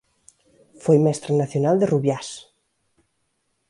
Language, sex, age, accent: Galician, female, 19-29, Central (gheada)